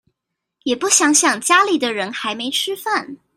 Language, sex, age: Chinese, female, 19-29